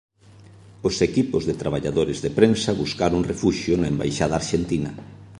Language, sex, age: Galician, male, 30-39